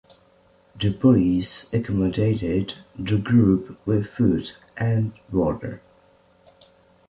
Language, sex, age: English, male, under 19